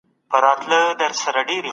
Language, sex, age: Pashto, female, 19-29